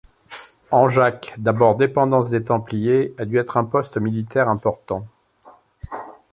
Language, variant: French, Français de métropole